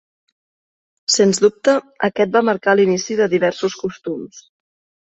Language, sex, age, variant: Catalan, female, 30-39, Central